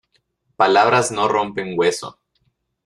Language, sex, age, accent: Spanish, male, 19-29, México